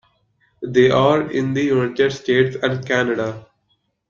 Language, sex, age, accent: English, female, 19-29, India and South Asia (India, Pakistan, Sri Lanka)